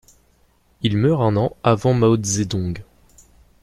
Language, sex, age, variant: French, male, under 19, Français de métropole